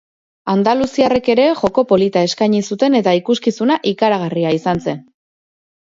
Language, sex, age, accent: Basque, female, 30-39, Erdialdekoa edo Nafarra (Gipuzkoa, Nafarroa)